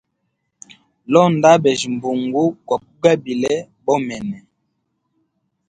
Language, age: Hemba, 30-39